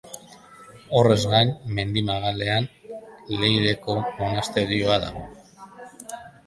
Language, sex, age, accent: Basque, male, 50-59, Mendebalekoa (Araba, Bizkaia, Gipuzkoako mendebaleko herri batzuk)